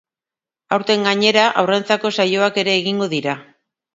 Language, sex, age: Basque, female, 40-49